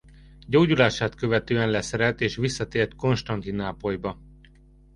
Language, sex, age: Hungarian, male, 30-39